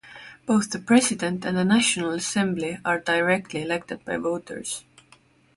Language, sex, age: English, female, 19-29